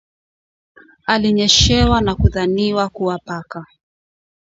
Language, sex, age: Swahili, female, 30-39